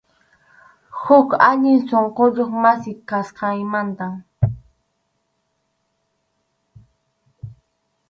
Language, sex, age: Arequipa-La Unión Quechua, female, under 19